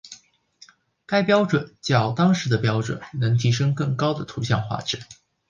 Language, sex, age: Chinese, male, 19-29